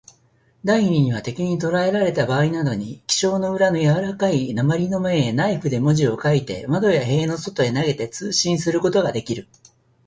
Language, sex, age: Japanese, male, 60-69